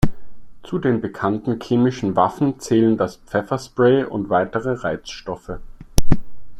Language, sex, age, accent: German, male, 30-39, Österreichisches Deutsch